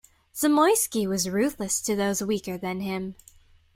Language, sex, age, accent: English, female, under 19, United States English